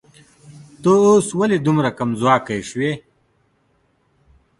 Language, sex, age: Pashto, male, 19-29